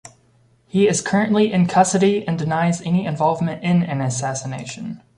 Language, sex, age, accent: English, male, 19-29, United States English